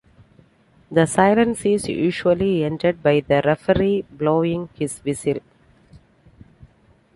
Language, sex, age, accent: English, female, 40-49, India and South Asia (India, Pakistan, Sri Lanka)